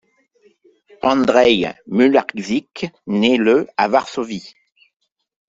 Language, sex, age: French, male, 50-59